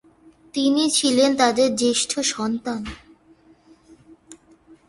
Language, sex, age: Bengali, female, under 19